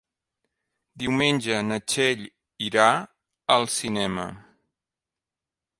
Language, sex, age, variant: Catalan, male, 40-49, Central